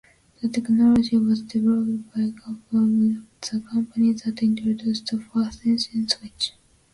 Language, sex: English, female